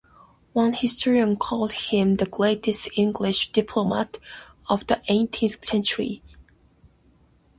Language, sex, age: English, female, 19-29